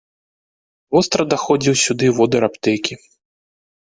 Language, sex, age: Belarusian, male, 30-39